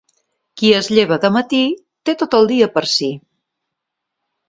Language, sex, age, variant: Catalan, female, 60-69, Central